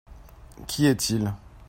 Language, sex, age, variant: French, male, 30-39, Français de métropole